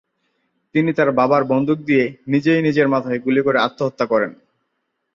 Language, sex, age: Bengali, male, 19-29